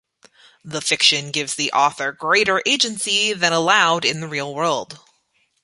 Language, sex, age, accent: English, female, 30-39, Canadian English